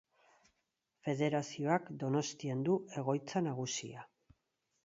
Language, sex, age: Basque, female, 50-59